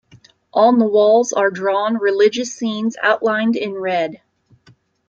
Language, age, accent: English, 30-39, United States English